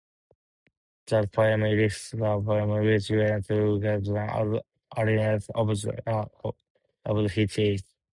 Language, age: English, 19-29